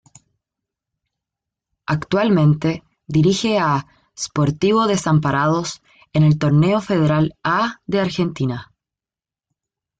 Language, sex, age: Spanish, female, 19-29